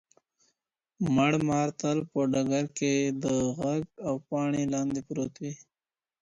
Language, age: Pashto, 19-29